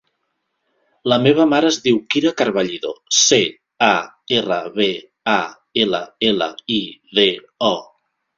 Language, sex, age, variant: Catalan, male, 30-39, Central